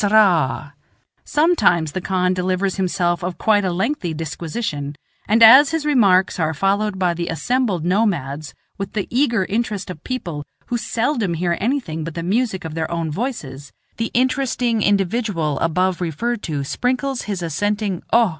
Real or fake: real